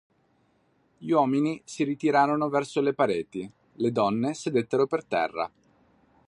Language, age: Italian, 30-39